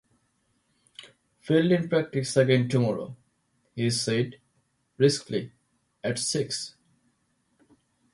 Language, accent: English, India and South Asia (India, Pakistan, Sri Lanka)